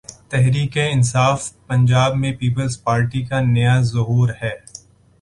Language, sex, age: Urdu, male, 40-49